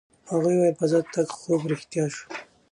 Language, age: Pashto, 19-29